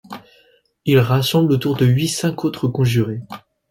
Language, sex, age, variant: French, male, 19-29, Français de métropole